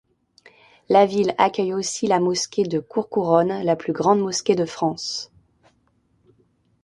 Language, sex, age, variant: French, male, 40-49, Français de métropole